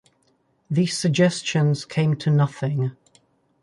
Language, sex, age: English, male, 19-29